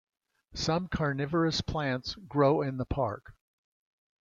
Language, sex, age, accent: English, male, 80-89, United States English